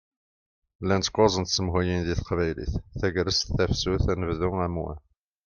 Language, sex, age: Kabyle, male, 50-59